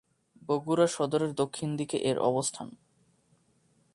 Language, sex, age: Bengali, male, 19-29